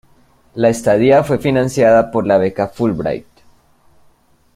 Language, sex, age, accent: Spanish, male, 19-29, Andino-Pacífico: Colombia, Perú, Ecuador, oeste de Bolivia y Venezuela andina